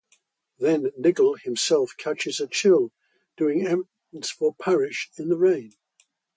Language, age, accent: English, 80-89, England English